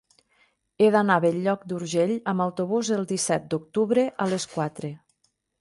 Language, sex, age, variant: Catalan, female, 40-49, Nord-Occidental